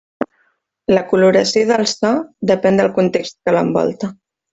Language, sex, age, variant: Catalan, female, 19-29, Central